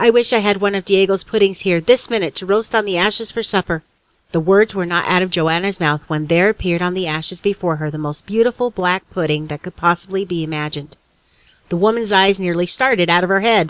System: none